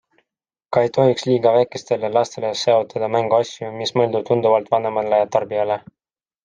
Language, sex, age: Estonian, male, 19-29